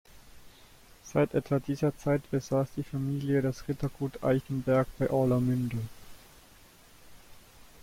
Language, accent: German, Deutschland Deutsch